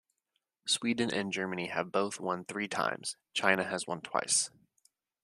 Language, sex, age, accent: English, male, 19-29, United States English